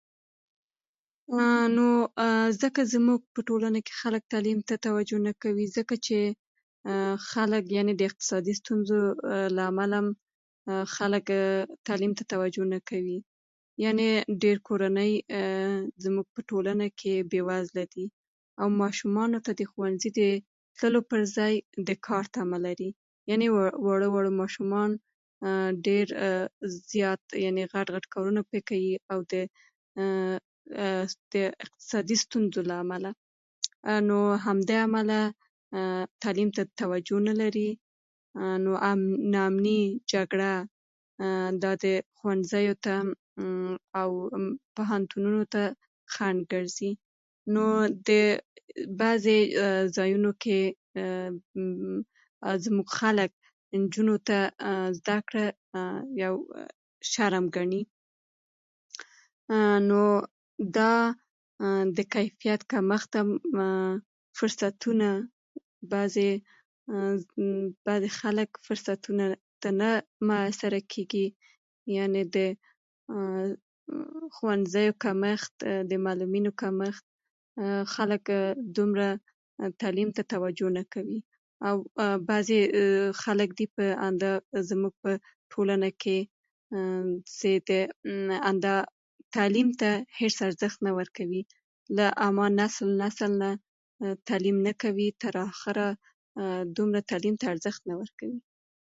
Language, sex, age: Pashto, female, 19-29